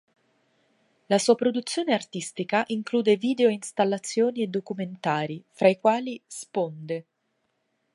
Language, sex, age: Italian, female, 19-29